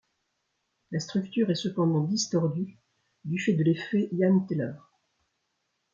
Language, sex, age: French, female, 60-69